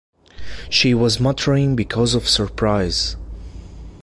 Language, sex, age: English, male, 19-29